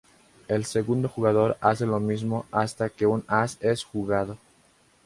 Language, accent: Spanish, Andino-Pacífico: Colombia, Perú, Ecuador, oeste de Bolivia y Venezuela andina